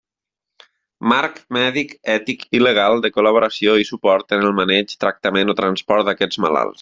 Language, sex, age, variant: Catalan, male, 40-49, Nord-Occidental